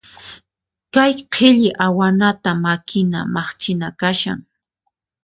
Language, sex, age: Puno Quechua, female, 30-39